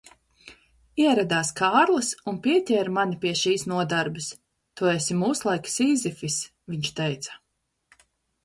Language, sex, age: Latvian, female, 30-39